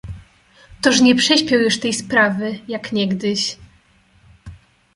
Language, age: Polish, 19-29